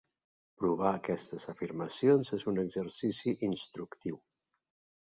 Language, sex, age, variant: Catalan, male, 50-59, Central